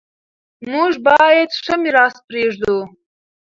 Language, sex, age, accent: Pashto, female, under 19, کندهاری لهجه